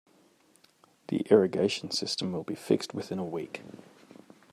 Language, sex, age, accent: English, male, 19-29, Australian English